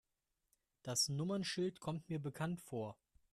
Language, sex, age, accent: German, male, 30-39, Deutschland Deutsch